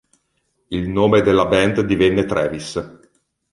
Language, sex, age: Italian, male, 30-39